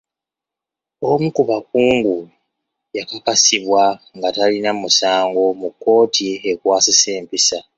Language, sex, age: Ganda, male, 19-29